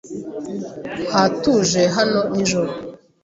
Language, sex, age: Kinyarwanda, female, 19-29